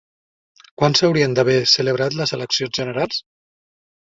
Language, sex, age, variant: Catalan, male, 40-49, Central